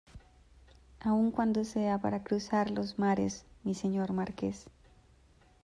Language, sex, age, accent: Spanish, female, 30-39, Andino-Pacífico: Colombia, Perú, Ecuador, oeste de Bolivia y Venezuela andina